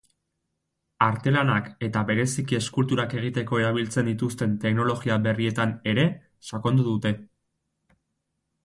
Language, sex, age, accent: Basque, male, 19-29, Erdialdekoa edo Nafarra (Gipuzkoa, Nafarroa)